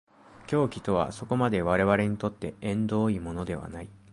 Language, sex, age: Japanese, male, 19-29